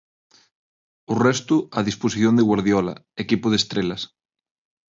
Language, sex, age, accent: Galician, male, 19-29, Central (gheada); Neofalante